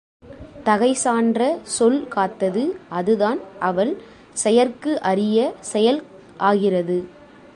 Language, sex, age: Tamil, female, 19-29